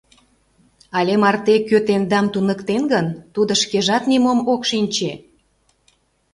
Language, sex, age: Mari, female, 40-49